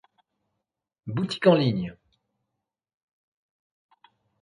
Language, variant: French, Français de métropole